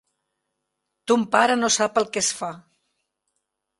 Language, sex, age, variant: Catalan, female, 60-69, Central